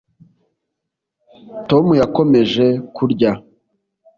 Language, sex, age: Kinyarwanda, male, 40-49